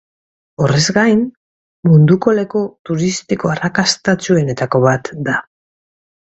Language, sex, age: Basque, female, 50-59